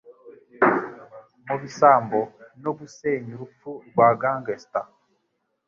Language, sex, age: Kinyarwanda, male, 19-29